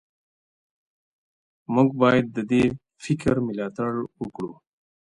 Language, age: Pashto, 30-39